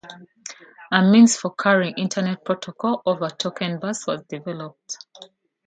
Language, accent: English, United States English